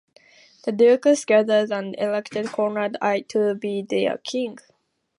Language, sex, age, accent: English, female, under 19, England English